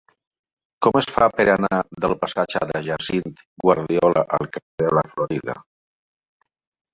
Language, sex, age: Catalan, male, 60-69